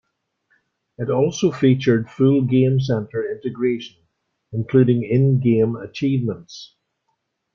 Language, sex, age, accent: English, male, 70-79, Irish English